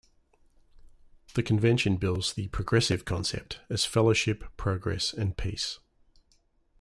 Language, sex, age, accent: English, male, 40-49, Australian English